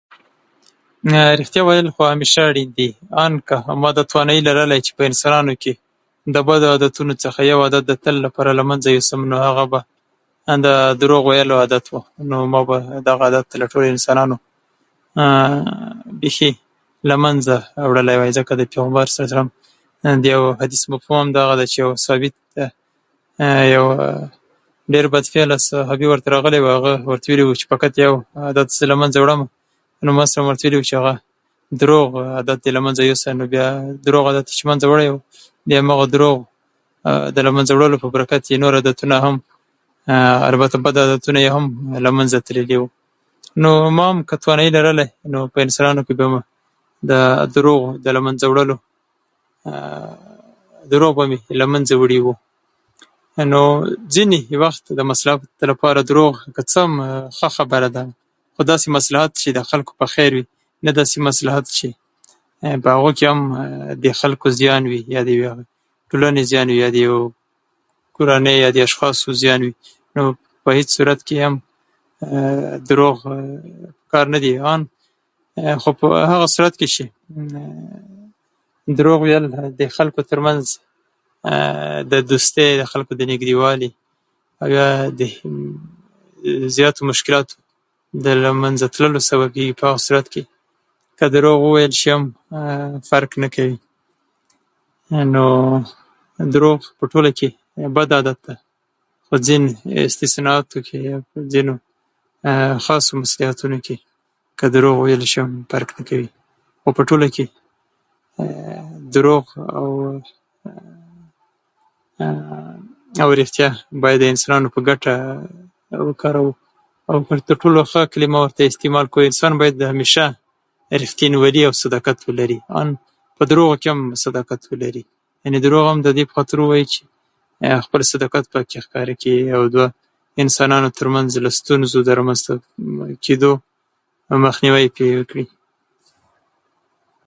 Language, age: Pashto, 30-39